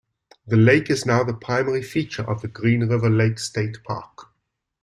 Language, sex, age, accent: English, male, 40-49, Southern African (South Africa, Zimbabwe, Namibia)